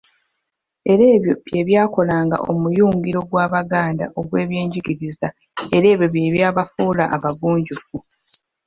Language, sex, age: Ganda, female, 30-39